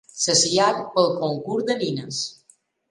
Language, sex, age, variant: Catalan, female, 40-49, Balear